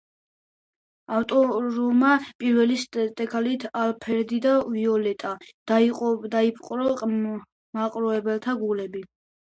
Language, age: Georgian, under 19